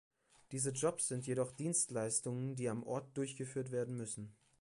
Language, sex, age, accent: German, male, 19-29, Deutschland Deutsch